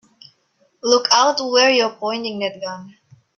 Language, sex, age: English, female, under 19